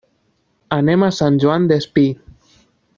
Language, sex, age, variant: Catalan, male, 19-29, Nord-Occidental